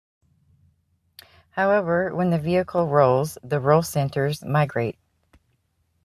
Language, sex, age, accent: English, female, 50-59, United States English